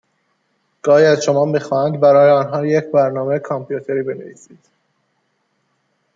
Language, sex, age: Persian, male, 19-29